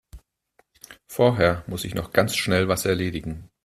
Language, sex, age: German, male, 40-49